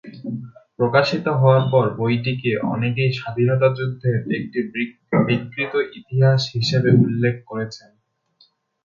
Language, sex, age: Bengali, male, 19-29